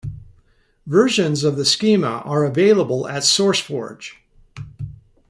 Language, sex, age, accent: English, male, 60-69, United States English